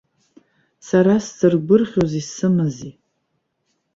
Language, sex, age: Abkhazian, female, 40-49